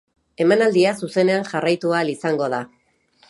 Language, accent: Basque, Erdialdekoa edo Nafarra (Gipuzkoa, Nafarroa)